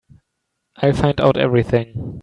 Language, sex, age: English, male, 19-29